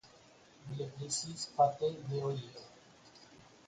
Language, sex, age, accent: Spanish, male, 50-59, España: Norte peninsular (Asturias, Castilla y León, Cantabria, País Vasco, Navarra, Aragón, La Rioja, Guadalajara, Cuenca)